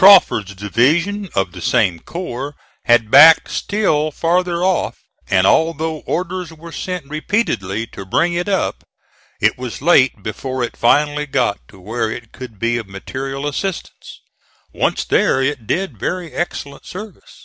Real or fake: real